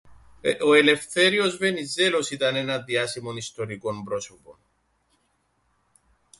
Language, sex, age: Greek, male, 40-49